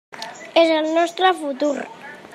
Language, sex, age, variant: Catalan, female, 30-39, Central